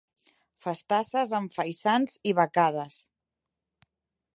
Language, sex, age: Catalan, female, 30-39